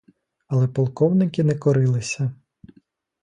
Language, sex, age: Ukrainian, male, 30-39